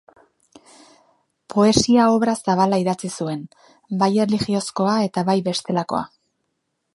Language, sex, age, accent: Basque, female, 30-39, Mendebalekoa (Araba, Bizkaia, Gipuzkoako mendebaleko herri batzuk)